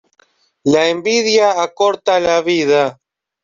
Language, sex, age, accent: Spanish, male, 19-29, Rioplatense: Argentina, Uruguay, este de Bolivia, Paraguay